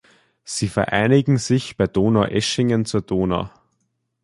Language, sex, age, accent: German, male, under 19, Österreichisches Deutsch